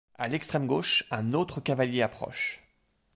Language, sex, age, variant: French, male, 30-39, Français de métropole